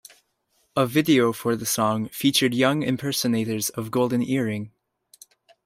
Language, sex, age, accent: English, male, 19-29, Canadian English